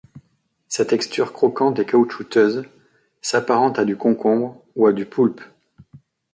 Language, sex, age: French, male, 40-49